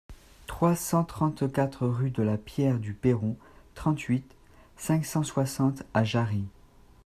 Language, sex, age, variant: French, male, 19-29, Français de métropole